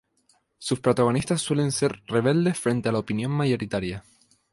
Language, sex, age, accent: Spanish, male, 19-29, España: Islas Canarias